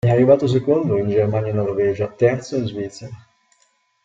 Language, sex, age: Italian, male, 40-49